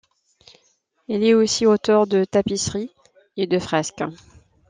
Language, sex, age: French, female, 30-39